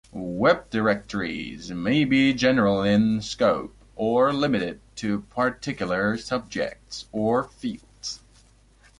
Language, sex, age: English, male, 19-29